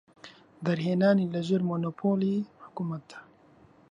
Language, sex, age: Central Kurdish, male, 19-29